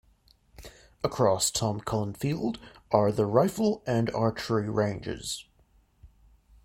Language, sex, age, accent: English, male, 30-39, Australian English